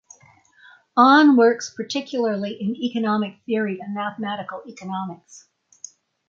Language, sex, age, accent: English, female, 80-89, United States English